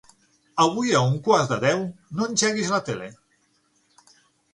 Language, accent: Catalan, central; septentrional